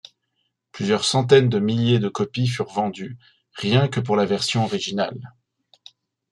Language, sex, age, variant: French, male, 30-39, Français de métropole